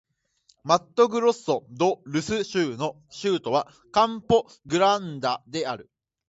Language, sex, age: Japanese, male, under 19